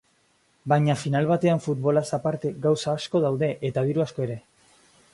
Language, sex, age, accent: Basque, male, under 19, Mendebalekoa (Araba, Bizkaia, Gipuzkoako mendebaleko herri batzuk)